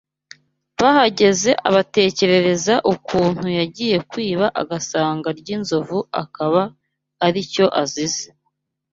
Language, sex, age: Kinyarwanda, female, 19-29